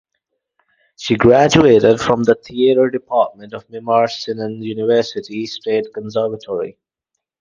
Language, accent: English, England English